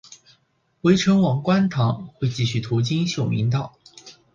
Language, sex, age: Chinese, male, 19-29